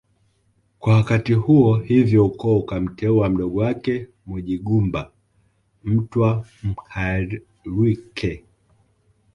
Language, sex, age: Swahili, male, 19-29